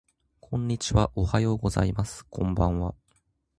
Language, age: Japanese, 19-29